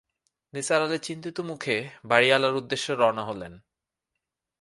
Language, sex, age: Bengali, male, 30-39